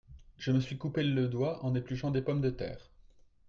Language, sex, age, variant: French, male, 30-39, Français de métropole